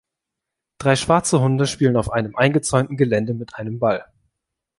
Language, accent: German, Deutschland Deutsch